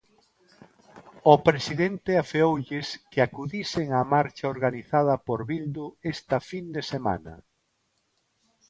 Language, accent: Galician, Neofalante